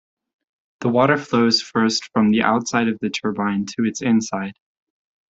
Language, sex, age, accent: English, male, 19-29, United States English